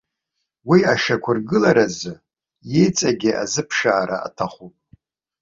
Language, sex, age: Abkhazian, male, 60-69